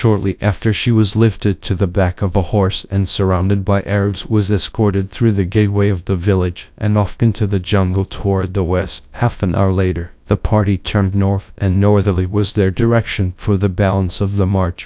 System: TTS, GradTTS